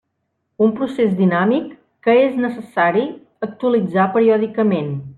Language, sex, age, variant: Catalan, female, 30-39, Central